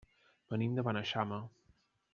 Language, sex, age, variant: Catalan, male, 30-39, Central